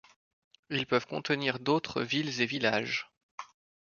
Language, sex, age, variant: French, male, 30-39, Français de métropole